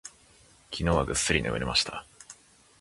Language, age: Japanese, 19-29